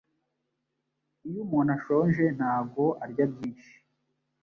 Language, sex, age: Kinyarwanda, male, 30-39